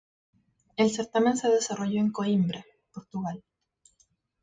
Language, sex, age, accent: Spanish, female, 19-29, Chileno: Chile, Cuyo